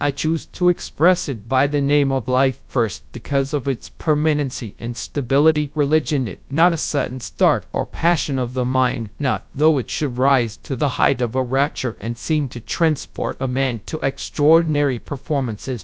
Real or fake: fake